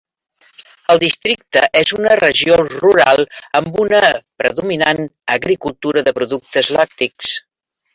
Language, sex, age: Catalan, female, 70-79